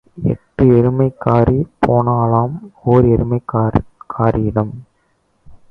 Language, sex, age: Tamil, male, 19-29